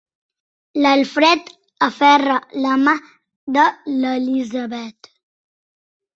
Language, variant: Catalan, Balear